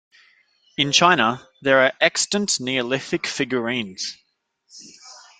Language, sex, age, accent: English, male, 19-29, Australian English